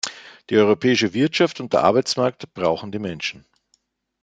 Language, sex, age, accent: German, male, 50-59, Österreichisches Deutsch